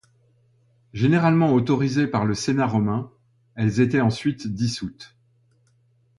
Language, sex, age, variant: French, male, 60-69, Français de métropole